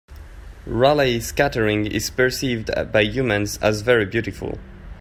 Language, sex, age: English, male, 19-29